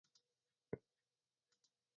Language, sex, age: Japanese, male, 40-49